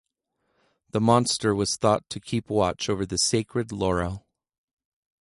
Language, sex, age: English, male, 30-39